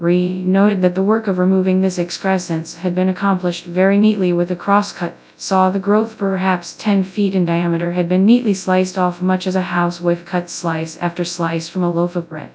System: TTS, FastPitch